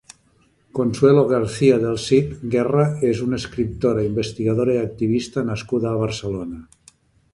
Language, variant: Catalan, Central